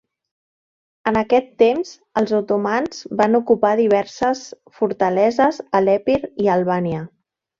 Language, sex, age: Catalan, female, 40-49